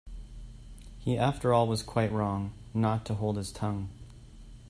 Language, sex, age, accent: English, male, 30-39, Canadian English